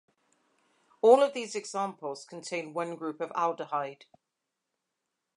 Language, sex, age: English, female, 40-49